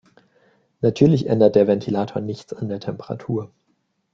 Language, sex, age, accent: German, male, 19-29, Deutschland Deutsch